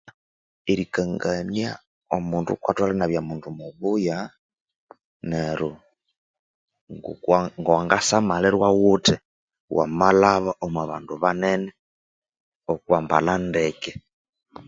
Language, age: Konzo, 30-39